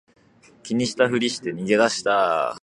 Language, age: Japanese, 19-29